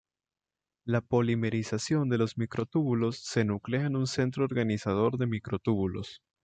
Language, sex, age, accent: Spanish, male, 19-29, México